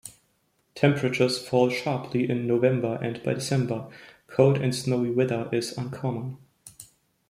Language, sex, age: English, male, 19-29